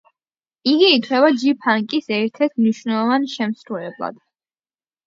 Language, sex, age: Georgian, female, under 19